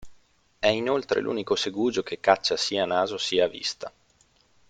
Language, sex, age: Italian, male, 30-39